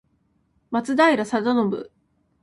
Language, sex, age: Japanese, female, 19-29